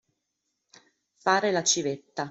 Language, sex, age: Italian, female, 30-39